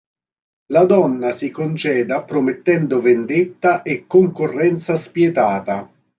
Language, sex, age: Italian, male, 40-49